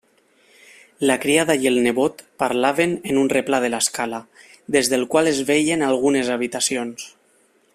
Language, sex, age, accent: Catalan, male, 19-29, valencià